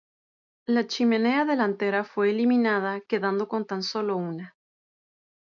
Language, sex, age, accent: Spanish, female, 30-39, México